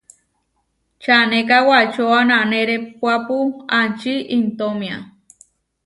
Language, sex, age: Huarijio, female, 19-29